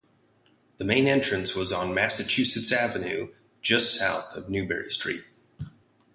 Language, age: English, 30-39